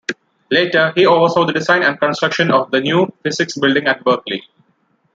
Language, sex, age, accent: English, male, 19-29, India and South Asia (India, Pakistan, Sri Lanka)